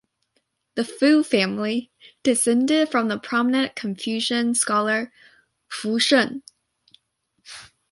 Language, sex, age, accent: English, male, 19-29, United States English